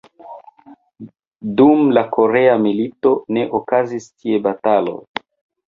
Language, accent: Esperanto, Internacia